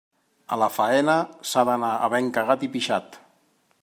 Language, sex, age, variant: Catalan, male, 40-49, Central